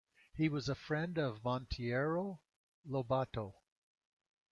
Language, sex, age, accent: English, male, 80-89, United States English